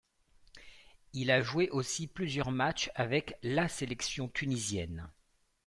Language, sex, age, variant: French, male, 50-59, Français de métropole